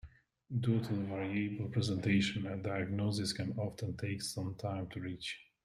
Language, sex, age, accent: English, male, 19-29, United States English